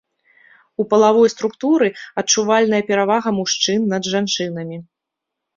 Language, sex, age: Belarusian, female, 30-39